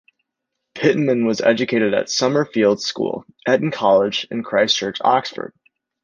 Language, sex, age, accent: English, male, 19-29, United States English